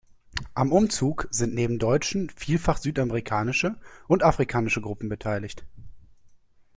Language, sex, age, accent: German, male, 19-29, Deutschland Deutsch